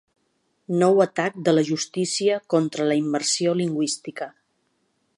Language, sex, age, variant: Catalan, female, 50-59, Central